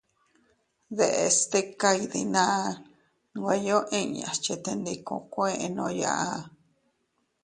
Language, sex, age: Teutila Cuicatec, female, 30-39